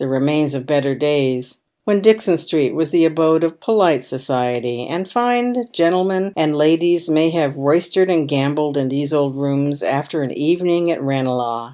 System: none